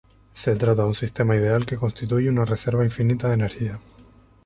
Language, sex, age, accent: Spanish, male, 19-29, España: Islas Canarias